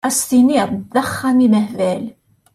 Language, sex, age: Kabyle, female, 40-49